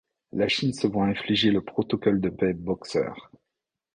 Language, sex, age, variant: French, male, 50-59, Français de métropole